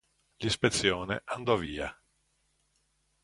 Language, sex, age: Italian, male, 50-59